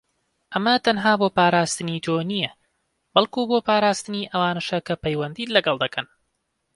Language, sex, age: Central Kurdish, male, 19-29